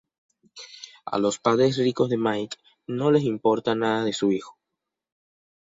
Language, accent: Spanish, Caribe: Cuba, Venezuela, Puerto Rico, República Dominicana, Panamá, Colombia caribeña, México caribeño, Costa del golfo de México